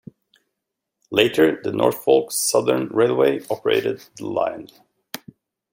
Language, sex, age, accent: English, male, 40-49, United States English